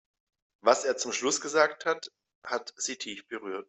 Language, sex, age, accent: German, male, 30-39, Deutschland Deutsch